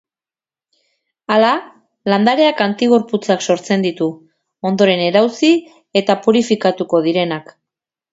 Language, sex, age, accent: Basque, female, 40-49, Erdialdekoa edo Nafarra (Gipuzkoa, Nafarroa)